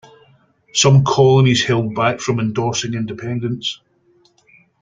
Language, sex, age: English, male, 50-59